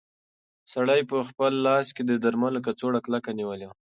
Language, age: Pashto, 19-29